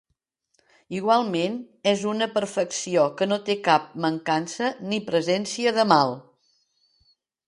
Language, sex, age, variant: Catalan, female, 60-69, Central